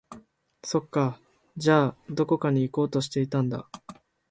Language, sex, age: Japanese, male, 19-29